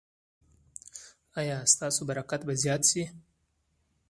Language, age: Pashto, 19-29